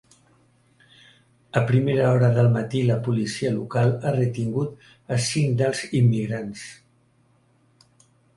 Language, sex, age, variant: Catalan, male, 70-79, Central